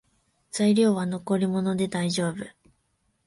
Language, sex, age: Japanese, female, 19-29